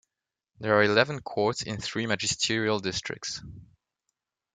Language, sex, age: English, male, 19-29